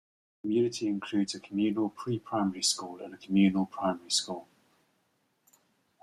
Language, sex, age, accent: English, male, 50-59, England English